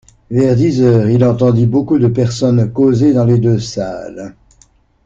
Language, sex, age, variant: French, male, 60-69, Français de métropole